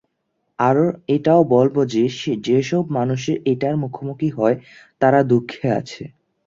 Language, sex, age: Bengali, male, under 19